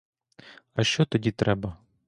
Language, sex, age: Ukrainian, male, 19-29